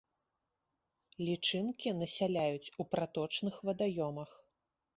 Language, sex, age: Belarusian, female, 30-39